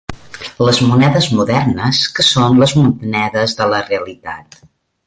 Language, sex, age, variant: Catalan, female, 40-49, Balear